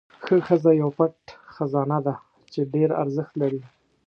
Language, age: Pashto, 30-39